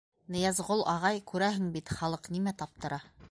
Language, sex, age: Bashkir, female, 30-39